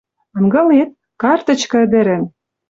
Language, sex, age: Western Mari, female, 30-39